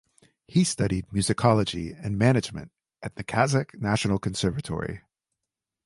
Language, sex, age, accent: English, male, 30-39, United States English